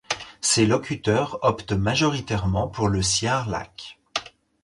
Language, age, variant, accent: French, 19-29, Français d'Europe, Français de Suisse